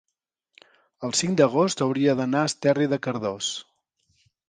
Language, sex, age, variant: Catalan, male, 40-49, Central